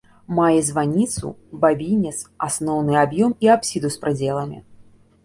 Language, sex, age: Belarusian, female, 30-39